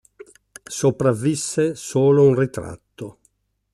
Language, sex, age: Italian, male, 60-69